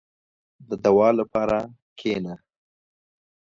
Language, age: Pashto, 19-29